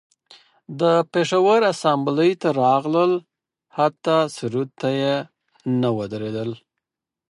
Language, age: Pashto, 30-39